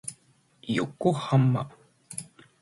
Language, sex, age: Japanese, male, 19-29